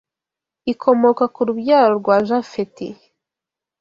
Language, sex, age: Kinyarwanda, female, 19-29